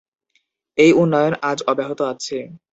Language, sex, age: Bengali, male, 19-29